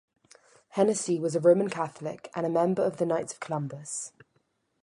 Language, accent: English, England English